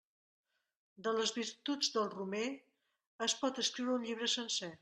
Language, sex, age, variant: Catalan, female, 40-49, Central